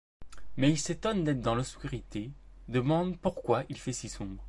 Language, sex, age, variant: French, male, 19-29, Français de métropole